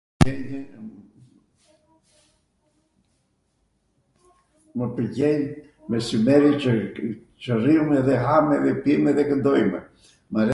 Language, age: Arvanitika Albanian, 70-79